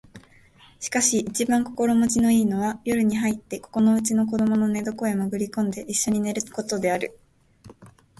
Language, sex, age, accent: Japanese, female, 19-29, 標準語